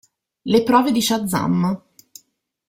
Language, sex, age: Italian, female, 30-39